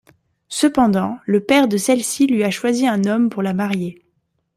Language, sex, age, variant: French, female, 19-29, Français de métropole